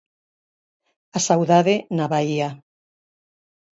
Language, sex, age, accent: Galician, female, 60-69, Normativo (estándar)